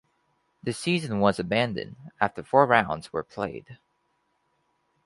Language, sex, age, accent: English, male, 19-29, United States English